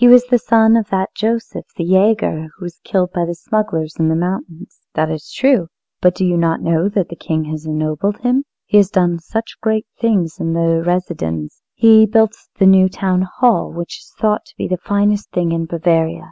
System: none